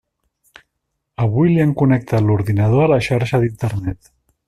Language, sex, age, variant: Catalan, male, 50-59, Nord-Occidental